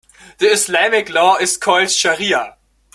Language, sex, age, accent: English, male, 19-29, United States English